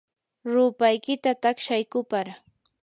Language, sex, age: Yanahuanca Pasco Quechua, female, 19-29